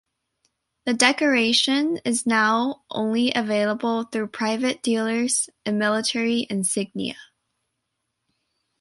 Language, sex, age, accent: English, male, 19-29, United States English